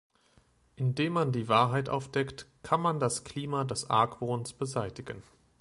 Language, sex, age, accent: German, male, 30-39, Deutschland Deutsch